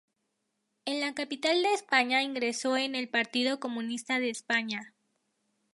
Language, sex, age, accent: Spanish, female, 19-29, México